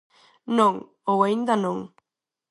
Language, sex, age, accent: Galician, female, under 19, Neofalante